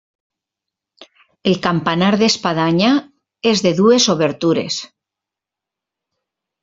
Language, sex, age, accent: Catalan, female, 50-59, valencià